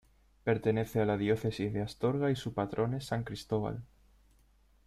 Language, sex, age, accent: Spanish, male, 19-29, España: Sur peninsular (Andalucia, Extremadura, Murcia)